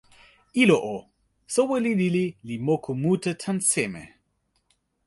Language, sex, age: Toki Pona, male, 30-39